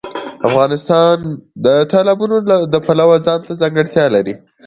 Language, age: Pashto, 19-29